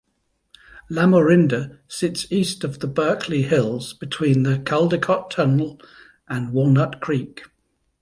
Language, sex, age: English, male, 50-59